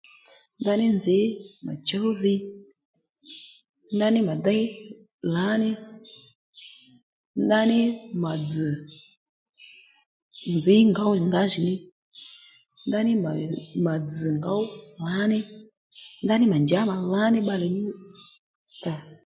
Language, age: Lendu, 19-29